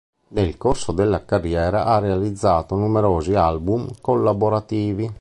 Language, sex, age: Italian, male, 50-59